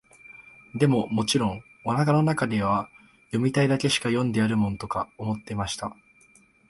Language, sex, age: Japanese, male, 19-29